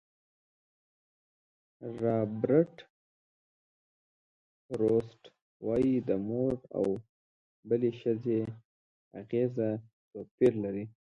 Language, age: Pashto, 19-29